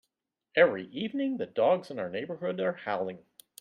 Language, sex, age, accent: English, male, 50-59, United States English